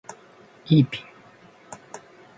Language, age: Japanese, 50-59